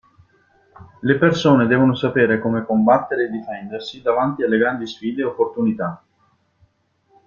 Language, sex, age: Italian, male, 19-29